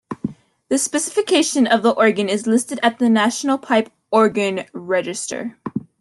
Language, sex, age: English, female, under 19